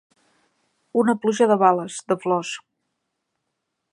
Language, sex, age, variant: Catalan, female, 30-39, Central